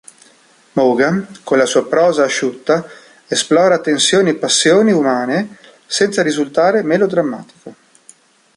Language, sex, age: Italian, male, 40-49